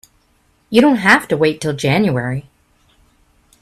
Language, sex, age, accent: English, female, 50-59, United States English